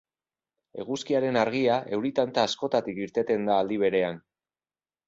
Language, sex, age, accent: Basque, male, 30-39, Mendebalekoa (Araba, Bizkaia, Gipuzkoako mendebaleko herri batzuk)